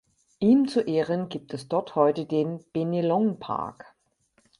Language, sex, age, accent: German, female, 50-59, Deutschland Deutsch